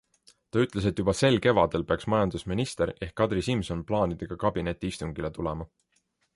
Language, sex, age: Estonian, male, 19-29